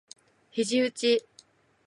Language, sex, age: Japanese, female, 19-29